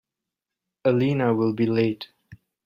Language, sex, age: English, male, 19-29